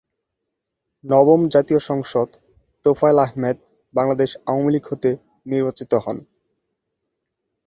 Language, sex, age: Bengali, male, 19-29